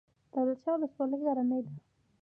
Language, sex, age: Pashto, female, under 19